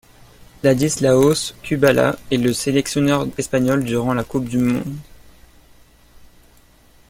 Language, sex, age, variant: French, male, under 19, Français de métropole